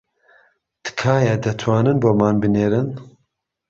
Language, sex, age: Central Kurdish, male, 40-49